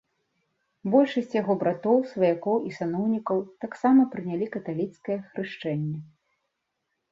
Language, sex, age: Belarusian, female, 40-49